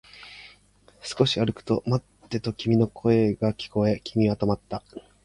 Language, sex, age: Japanese, male, 40-49